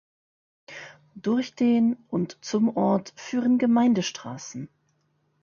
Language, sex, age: German, female, 30-39